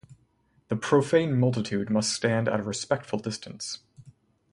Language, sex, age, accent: English, male, 19-29, United States English